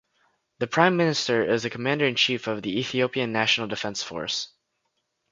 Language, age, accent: English, under 19, United States English